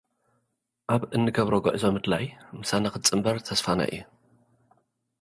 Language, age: Tigrinya, 40-49